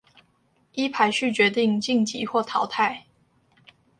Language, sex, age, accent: Chinese, female, under 19, 出生地：臺中市